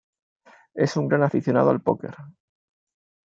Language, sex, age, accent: Spanish, male, 40-49, España: Sur peninsular (Andalucia, Extremadura, Murcia)